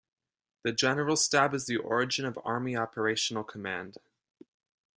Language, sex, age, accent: English, male, 19-29, United States English